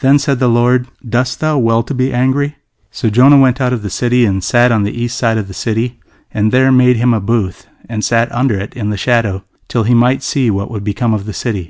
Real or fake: real